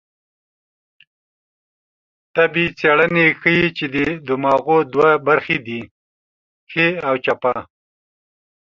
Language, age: Pashto, 40-49